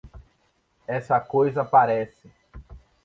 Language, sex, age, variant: Portuguese, male, 30-39, Portuguese (Brasil)